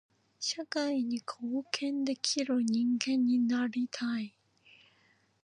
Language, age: Japanese, 19-29